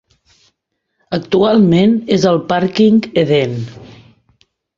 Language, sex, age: Catalan, female, 40-49